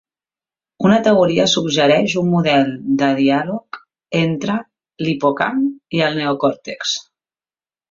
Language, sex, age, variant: Catalan, female, 40-49, Central